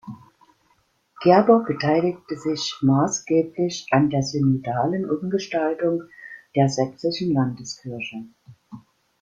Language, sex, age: German, female, 60-69